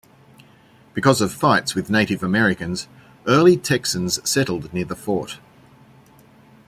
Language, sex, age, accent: English, male, 50-59, Australian English